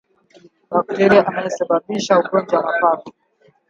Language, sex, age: Swahili, male, 19-29